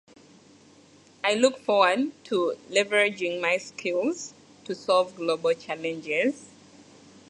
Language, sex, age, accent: English, female, 19-29, England English